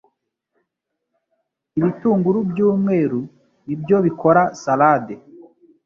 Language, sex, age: Kinyarwanda, male, 30-39